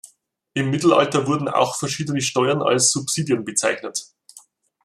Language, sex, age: German, male, 40-49